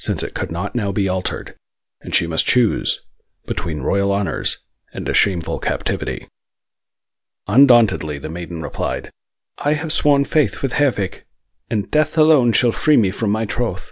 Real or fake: real